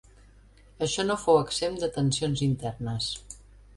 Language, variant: Catalan, Central